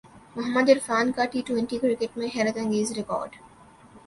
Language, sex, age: Urdu, female, 19-29